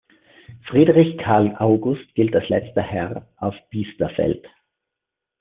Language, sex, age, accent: German, male, 50-59, Österreichisches Deutsch